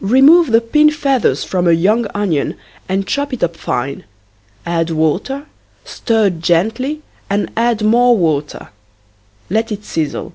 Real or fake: real